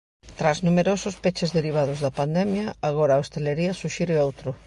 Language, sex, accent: Galician, female, Normativo (estándar)